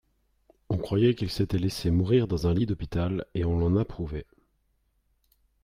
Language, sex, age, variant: French, male, 30-39, Français de métropole